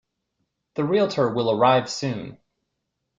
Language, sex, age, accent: English, male, 30-39, United States English